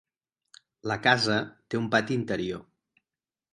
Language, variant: Catalan, Central